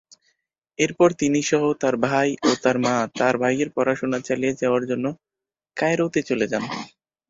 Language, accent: Bengali, Native